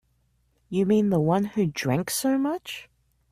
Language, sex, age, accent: English, female, 30-39, Australian English